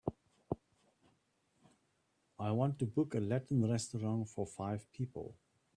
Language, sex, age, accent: English, male, 60-69, Southern African (South Africa, Zimbabwe, Namibia)